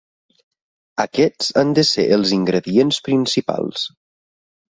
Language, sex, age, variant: Catalan, male, 30-39, Nord-Occidental